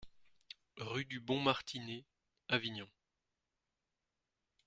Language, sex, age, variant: French, male, 19-29, Français de métropole